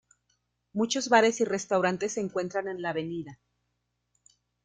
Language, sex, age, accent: Spanish, female, 40-49, México